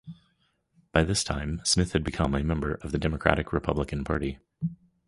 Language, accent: English, United States English